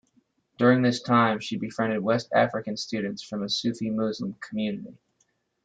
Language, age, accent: English, 30-39, United States English